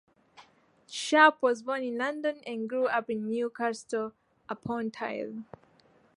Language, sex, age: English, female, 19-29